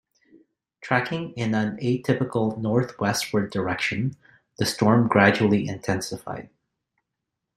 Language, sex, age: English, male, 40-49